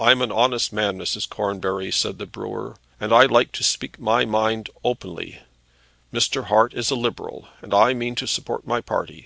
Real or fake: real